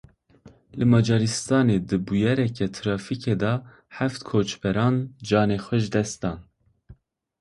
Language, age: Kurdish, 19-29